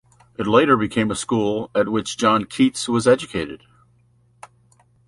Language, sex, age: English, male, 70-79